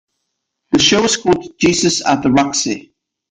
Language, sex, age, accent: English, male, 19-29, England English